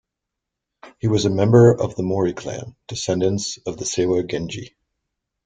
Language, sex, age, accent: English, male, 40-49, United States English